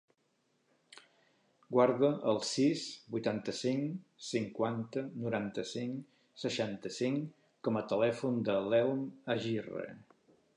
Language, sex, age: Catalan, male, 50-59